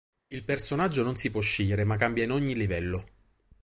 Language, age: Italian, 30-39